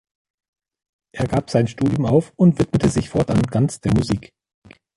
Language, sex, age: German, male, 40-49